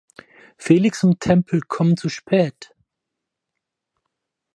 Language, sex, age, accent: German, male, 30-39, Schweizerdeutsch